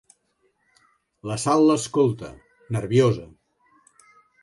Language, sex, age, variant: Catalan, male, 60-69, Central